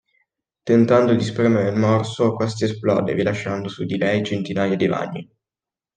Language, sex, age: Italian, male, under 19